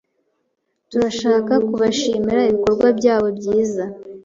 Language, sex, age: Kinyarwanda, female, 19-29